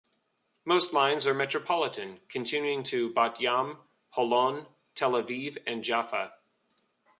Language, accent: English, United States English